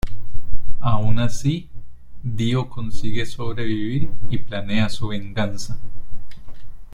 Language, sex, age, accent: Spanish, male, 30-39, Andino-Pacífico: Colombia, Perú, Ecuador, oeste de Bolivia y Venezuela andina